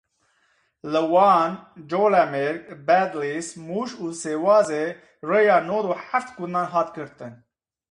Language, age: Kurdish, 30-39